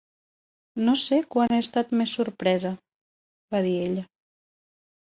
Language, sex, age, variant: Catalan, female, 19-29, Central